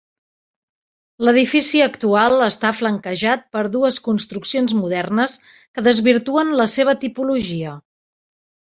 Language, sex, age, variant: Catalan, female, 40-49, Central